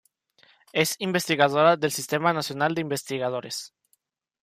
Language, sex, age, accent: Spanish, male, under 19, México